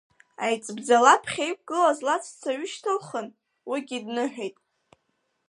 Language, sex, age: Abkhazian, female, under 19